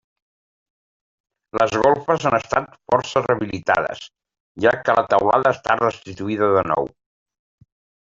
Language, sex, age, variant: Catalan, male, 60-69, Nord-Occidental